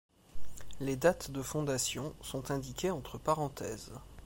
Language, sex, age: French, male, 30-39